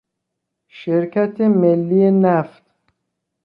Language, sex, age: Persian, male, 19-29